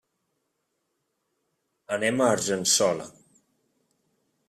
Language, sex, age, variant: Catalan, male, 19-29, Central